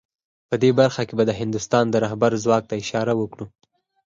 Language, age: Pashto, under 19